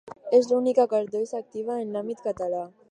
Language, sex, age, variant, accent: Catalan, female, under 19, Alacantí, valencià